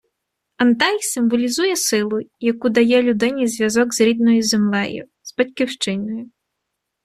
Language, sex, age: Ukrainian, female, 30-39